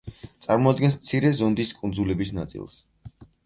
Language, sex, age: Georgian, male, 19-29